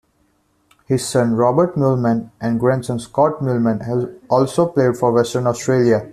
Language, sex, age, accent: English, male, 19-29, India and South Asia (India, Pakistan, Sri Lanka)